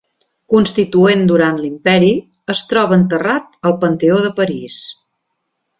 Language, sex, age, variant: Catalan, female, 60-69, Central